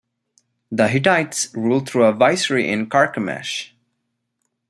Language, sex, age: English, male, 50-59